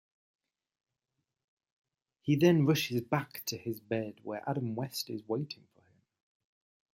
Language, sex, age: English, male, 30-39